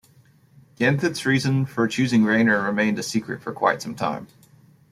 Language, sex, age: English, male, 30-39